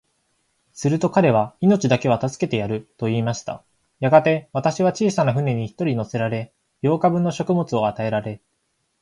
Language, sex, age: Japanese, male, 19-29